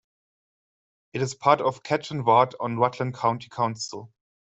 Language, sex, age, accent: English, male, 19-29, United States English